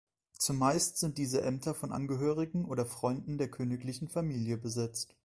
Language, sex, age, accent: German, male, 19-29, Deutschland Deutsch